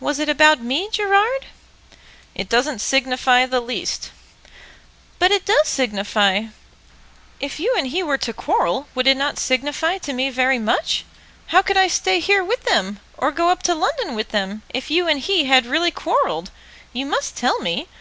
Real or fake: real